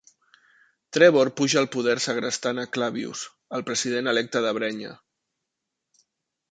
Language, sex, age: Catalan, male, 40-49